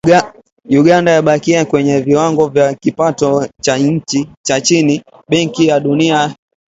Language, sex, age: Swahili, male, 19-29